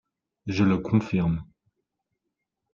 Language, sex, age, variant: French, male, 19-29, Français de métropole